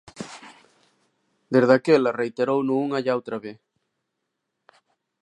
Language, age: Galician, 40-49